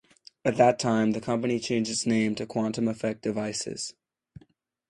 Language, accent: English, United States English